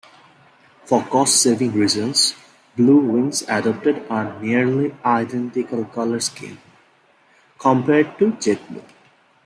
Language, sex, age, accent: English, male, 19-29, India and South Asia (India, Pakistan, Sri Lanka)